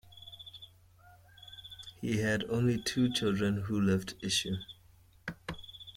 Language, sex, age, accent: English, male, 19-29, Southern African (South Africa, Zimbabwe, Namibia)